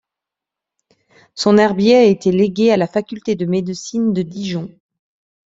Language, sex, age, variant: French, female, 40-49, Français de métropole